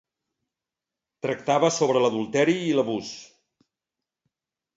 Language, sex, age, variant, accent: Catalan, male, 50-59, Central, central